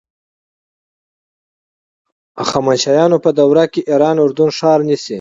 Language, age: Pashto, 30-39